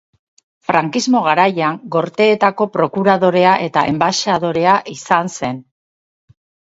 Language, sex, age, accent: Basque, female, 50-59, Erdialdekoa edo Nafarra (Gipuzkoa, Nafarroa)